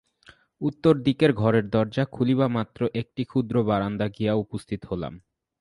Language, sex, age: Bengali, male, 19-29